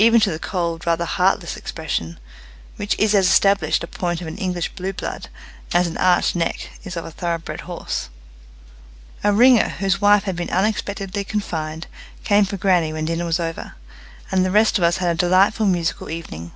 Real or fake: real